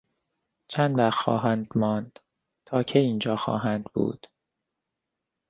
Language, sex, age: Persian, male, 30-39